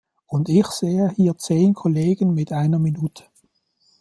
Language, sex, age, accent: German, male, 19-29, Schweizerdeutsch